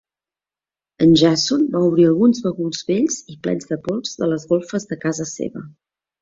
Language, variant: Catalan, Central